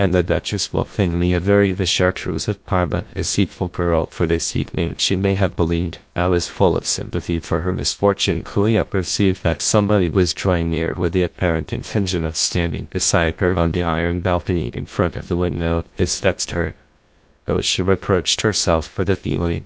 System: TTS, GlowTTS